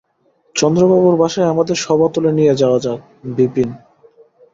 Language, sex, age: Bengali, male, 19-29